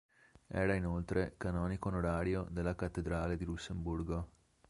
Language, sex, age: Italian, male, 19-29